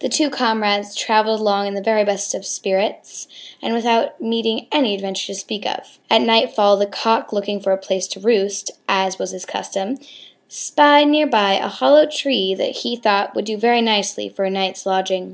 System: none